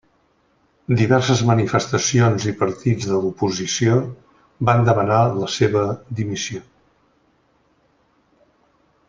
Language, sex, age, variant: Catalan, male, 60-69, Central